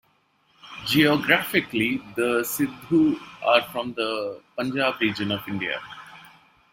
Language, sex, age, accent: English, male, 19-29, India and South Asia (India, Pakistan, Sri Lanka)